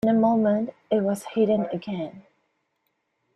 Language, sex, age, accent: English, female, 19-29, Singaporean English